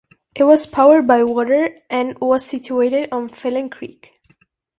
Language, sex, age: English, female, under 19